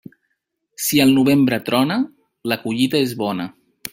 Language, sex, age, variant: Catalan, male, 40-49, Central